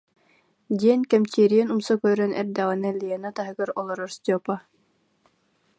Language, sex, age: Yakut, female, 19-29